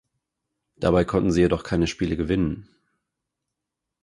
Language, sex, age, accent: German, male, 30-39, Deutschland Deutsch